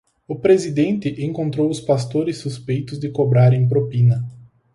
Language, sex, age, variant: Portuguese, male, 19-29, Portuguese (Brasil)